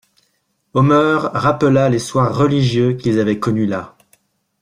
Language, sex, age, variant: French, male, 40-49, Français de métropole